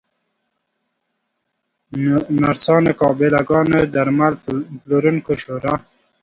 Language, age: Pashto, 19-29